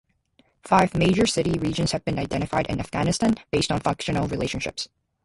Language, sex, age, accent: English, female, 19-29, United States English